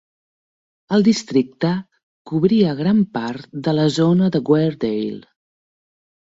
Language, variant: Catalan, Central